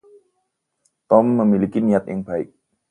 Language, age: Indonesian, 30-39